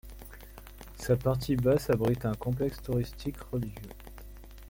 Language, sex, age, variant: French, male, 19-29, Français de métropole